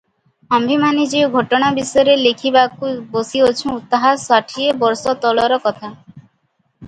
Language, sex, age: Odia, female, 19-29